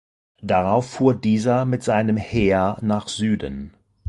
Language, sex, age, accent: German, male, 50-59, Deutschland Deutsch